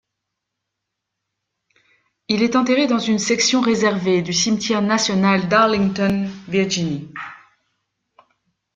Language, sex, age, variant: French, female, 50-59, Français de métropole